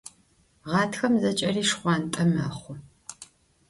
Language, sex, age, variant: Adyghe, female, 50-59, Адыгабзэ (Кирил, пстэумэ зэдыряе)